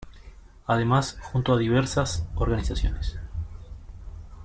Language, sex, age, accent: Spanish, male, 19-29, Rioplatense: Argentina, Uruguay, este de Bolivia, Paraguay